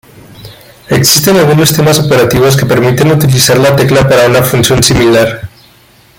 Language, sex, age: Spanish, male, 19-29